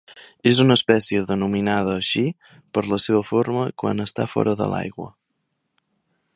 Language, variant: Catalan, Central